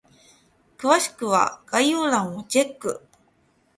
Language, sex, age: Japanese, female, 19-29